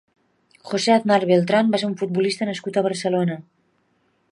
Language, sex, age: Catalan, female, 40-49